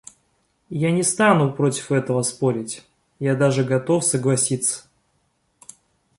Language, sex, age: Russian, male, 19-29